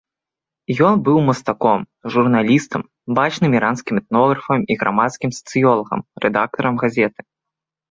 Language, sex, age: Belarusian, male, under 19